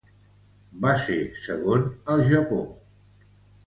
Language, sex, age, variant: Catalan, male, 60-69, Central